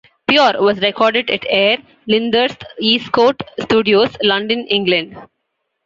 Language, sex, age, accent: English, female, 19-29, India and South Asia (India, Pakistan, Sri Lanka)